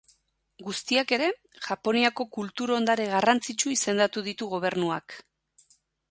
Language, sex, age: Basque, female, 40-49